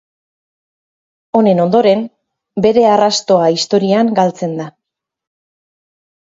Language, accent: Basque, Erdialdekoa edo Nafarra (Gipuzkoa, Nafarroa)